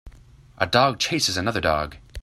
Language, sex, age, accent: English, male, 19-29, United States English